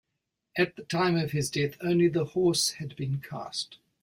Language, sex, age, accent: English, male, 70-79, New Zealand English